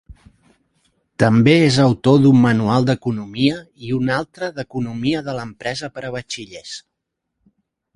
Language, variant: Catalan, Central